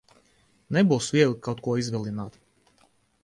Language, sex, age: Latvian, male, 19-29